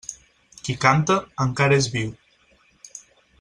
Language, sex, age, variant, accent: Catalan, male, 19-29, Central, central; Barceloní